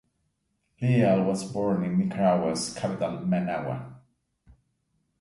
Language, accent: English, Canadian English